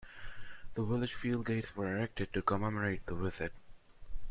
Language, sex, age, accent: English, male, under 19, India and South Asia (India, Pakistan, Sri Lanka)